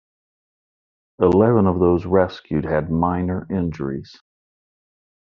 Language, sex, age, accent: English, male, 40-49, United States English